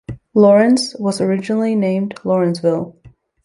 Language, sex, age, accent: English, female, 19-29, United States English